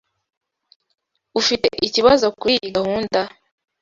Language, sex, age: Kinyarwanda, female, 19-29